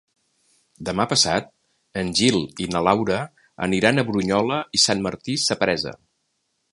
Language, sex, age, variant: Catalan, male, 60-69, Central